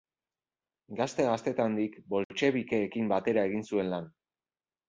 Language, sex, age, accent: Basque, male, 30-39, Mendebalekoa (Araba, Bizkaia, Gipuzkoako mendebaleko herri batzuk)